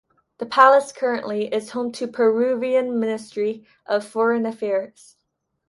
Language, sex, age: English, female, under 19